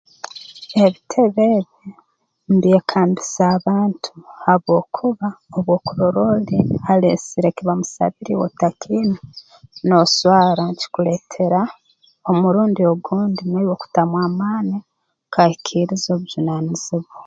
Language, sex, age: Tooro, female, 40-49